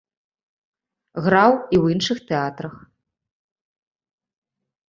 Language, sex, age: Belarusian, female, 30-39